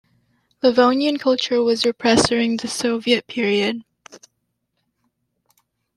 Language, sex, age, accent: English, female, under 19, United States English